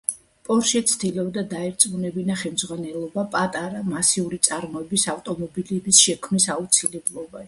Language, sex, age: Georgian, female, 60-69